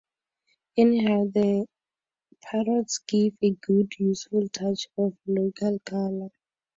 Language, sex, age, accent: English, female, 19-29, Southern African (South Africa, Zimbabwe, Namibia)